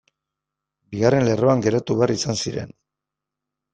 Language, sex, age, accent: Basque, male, 50-59, Mendebalekoa (Araba, Bizkaia, Gipuzkoako mendebaleko herri batzuk)